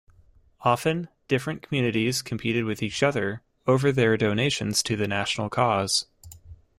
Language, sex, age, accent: English, male, 19-29, United States English